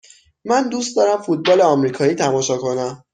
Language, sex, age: Persian, male, 19-29